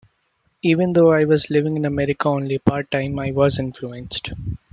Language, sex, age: English, male, 19-29